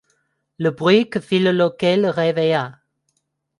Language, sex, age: French, female, 30-39